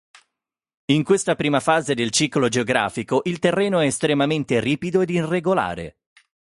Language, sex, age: Italian, male, 30-39